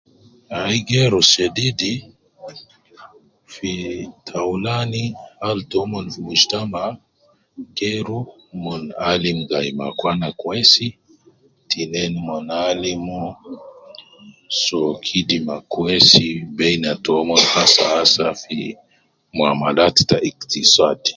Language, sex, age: Nubi, male, 30-39